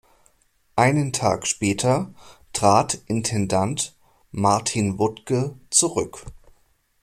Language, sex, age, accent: German, male, 30-39, Deutschland Deutsch